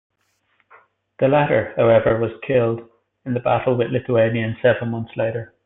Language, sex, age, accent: English, male, 19-29, Irish English